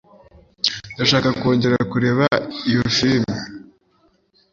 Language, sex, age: Kinyarwanda, male, under 19